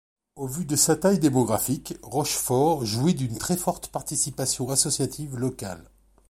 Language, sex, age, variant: French, male, 50-59, Français de métropole